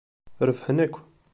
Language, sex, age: Kabyle, male, 30-39